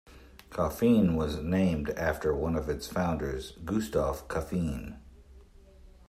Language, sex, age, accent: English, male, 50-59, United States English